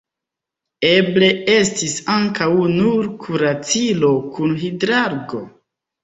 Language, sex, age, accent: Esperanto, male, 30-39, Internacia